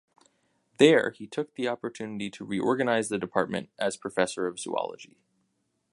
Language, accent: English, United States English